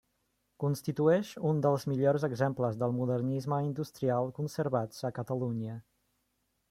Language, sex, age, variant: Catalan, male, 30-39, Central